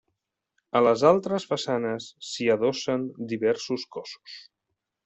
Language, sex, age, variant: Catalan, male, 40-49, Central